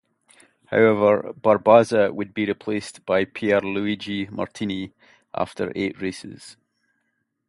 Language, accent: English, Scottish English